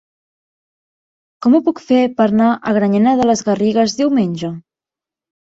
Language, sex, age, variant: Catalan, female, 19-29, Central